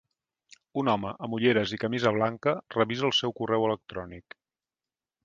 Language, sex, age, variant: Catalan, male, 50-59, Central